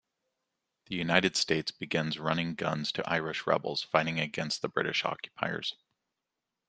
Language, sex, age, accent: English, male, 40-49, United States English